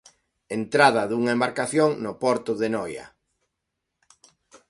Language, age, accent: Galician, 40-49, Normativo (estándar)